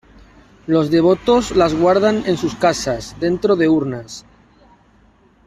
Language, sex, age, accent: Spanish, male, 30-39, España: Norte peninsular (Asturias, Castilla y León, Cantabria, País Vasco, Navarra, Aragón, La Rioja, Guadalajara, Cuenca)